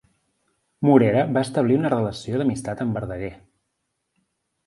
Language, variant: Catalan, Central